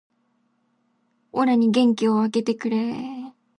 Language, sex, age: Japanese, female, under 19